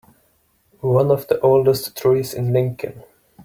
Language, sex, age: English, male, 30-39